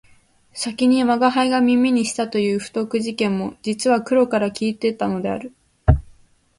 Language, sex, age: Japanese, female, under 19